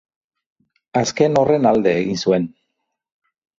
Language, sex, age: Basque, male, 50-59